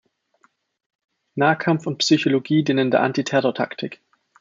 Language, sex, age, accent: German, male, 19-29, Österreichisches Deutsch